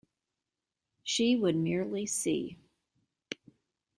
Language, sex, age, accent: English, female, 60-69, United States English